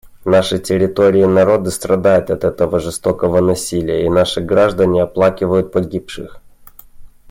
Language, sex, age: Russian, male, 19-29